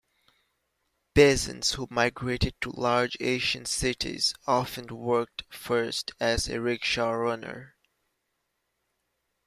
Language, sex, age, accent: English, male, 19-29, West Indies and Bermuda (Bahamas, Bermuda, Jamaica, Trinidad)